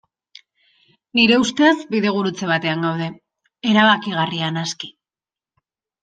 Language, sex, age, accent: Basque, female, 19-29, Erdialdekoa edo Nafarra (Gipuzkoa, Nafarroa)